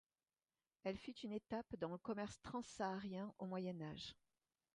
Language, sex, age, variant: French, female, 60-69, Français de métropole